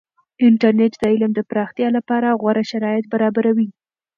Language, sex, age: Pashto, female, 19-29